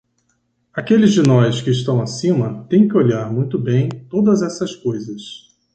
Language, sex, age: Portuguese, male, 60-69